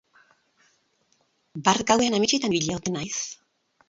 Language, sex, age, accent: Basque, female, 50-59, Erdialdekoa edo Nafarra (Gipuzkoa, Nafarroa)